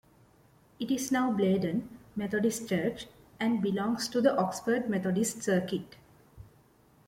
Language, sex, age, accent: English, female, 19-29, India and South Asia (India, Pakistan, Sri Lanka)